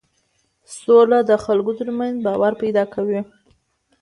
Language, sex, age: Pashto, female, under 19